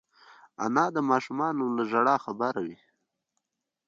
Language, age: Pashto, 19-29